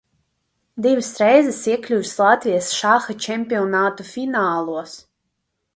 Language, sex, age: Latvian, female, 19-29